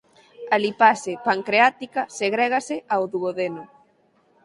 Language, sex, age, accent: Galician, female, 19-29, Normativo (estándar)